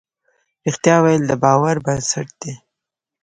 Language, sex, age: Pashto, female, 19-29